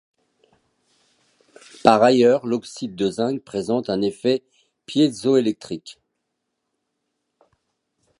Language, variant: French, Français de métropole